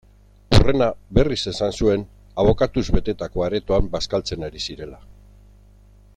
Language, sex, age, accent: Basque, male, 50-59, Erdialdekoa edo Nafarra (Gipuzkoa, Nafarroa)